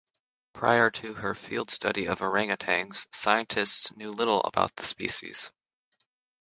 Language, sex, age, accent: English, male, under 19, United States English; Canadian English